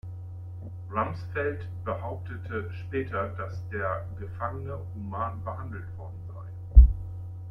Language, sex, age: German, male, 50-59